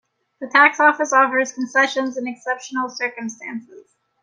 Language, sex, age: English, female, 30-39